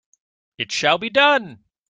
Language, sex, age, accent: English, male, 40-49, United States English